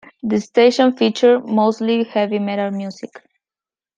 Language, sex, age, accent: English, female, 19-29, United States English